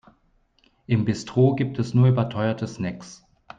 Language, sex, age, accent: German, male, 30-39, Deutschland Deutsch